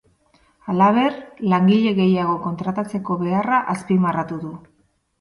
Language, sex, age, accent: Basque, female, 40-49, Erdialdekoa edo Nafarra (Gipuzkoa, Nafarroa)